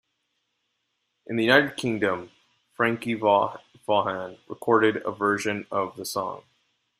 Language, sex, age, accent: English, male, 19-29, United States English